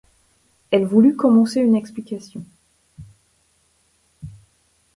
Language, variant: French, Français de métropole